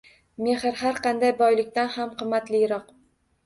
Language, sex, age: Uzbek, female, 19-29